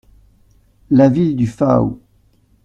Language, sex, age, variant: French, male, 40-49, Français de métropole